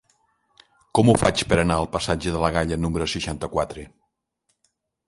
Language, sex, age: Catalan, male, 60-69